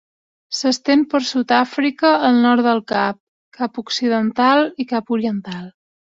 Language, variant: Catalan, Central